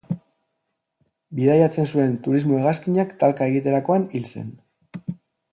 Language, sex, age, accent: Basque, male, 40-49, Mendebalekoa (Araba, Bizkaia, Gipuzkoako mendebaleko herri batzuk)